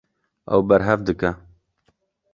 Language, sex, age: Kurdish, male, 19-29